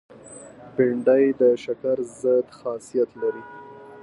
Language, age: Pashto, 19-29